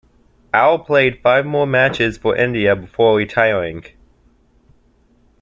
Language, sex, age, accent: English, male, under 19, United States English